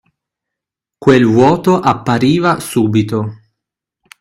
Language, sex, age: Italian, male, 19-29